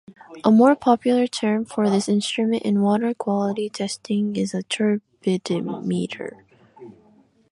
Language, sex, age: English, female, 19-29